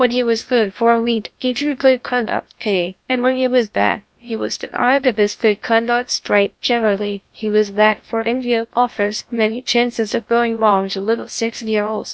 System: TTS, GlowTTS